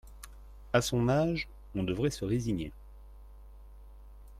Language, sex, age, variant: French, male, 40-49, Français de métropole